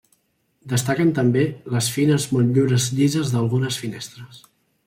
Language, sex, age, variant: Catalan, male, 19-29, Central